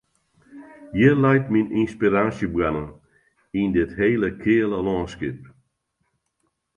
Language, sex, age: Western Frisian, male, 80-89